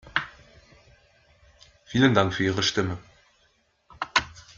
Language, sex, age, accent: German, male, 19-29, Deutschland Deutsch